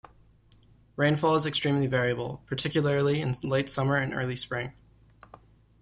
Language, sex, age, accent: English, male, under 19, Canadian English